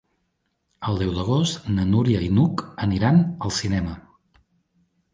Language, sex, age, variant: Catalan, male, 40-49, Central